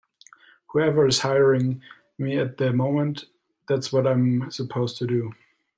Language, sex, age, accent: English, male, 19-29, United States English